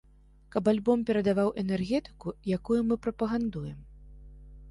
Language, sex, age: Belarusian, female, 30-39